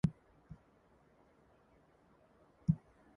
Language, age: English, under 19